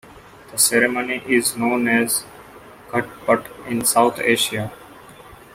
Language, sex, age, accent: English, male, 19-29, India and South Asia (India, Pakistan, Sri Lanka)